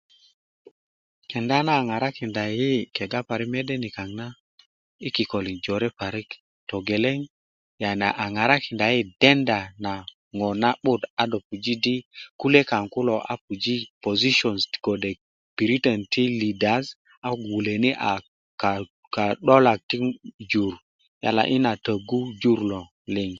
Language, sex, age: Kuku, male, 30-39